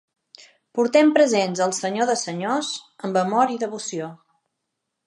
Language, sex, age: Catalan, female, 40-49